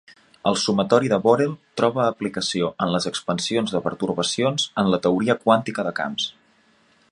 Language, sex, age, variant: Catalan, male, 19-29, Central